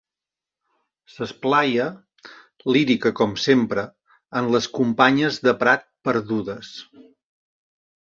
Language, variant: Catalan, Central